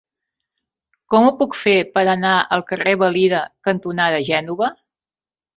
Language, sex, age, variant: Catalan, female, 40-49, Central